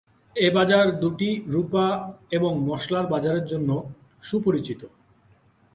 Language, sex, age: Bengali, male, 19-29